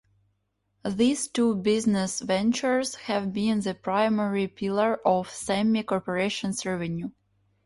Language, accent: English, Ukrainian